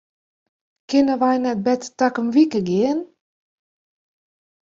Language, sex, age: Western Frisian, female, 40-49